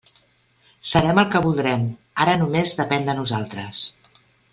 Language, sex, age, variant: Catalan, female, 50-59, Central